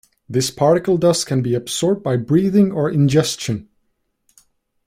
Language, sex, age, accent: English, male, 19-29, United States English